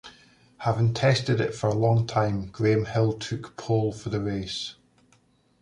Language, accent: English, Scottish English